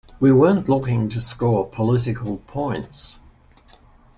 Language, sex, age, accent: English, male, 80-89, Australian English